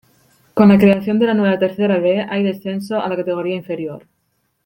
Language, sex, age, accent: Spanish, female, 19-29, España: Norte peninsular (Asturias, Castilla y León, Cantabria, País Vasco, Navarra, Aragón, La Rioja, Guadalajara, Cuenca)